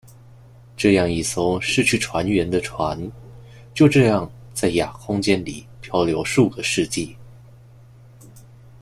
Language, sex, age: Chinese, male, 19-29